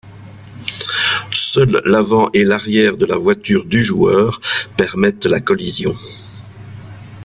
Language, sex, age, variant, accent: French, male, 60-69, Français d'Europe, Français de Belgique